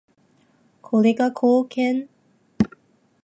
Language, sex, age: Japanese, female, 19-29